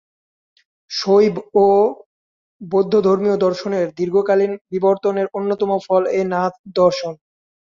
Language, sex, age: Bengali, male, 19-29